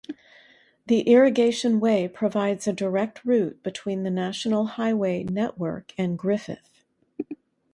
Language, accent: English, United States English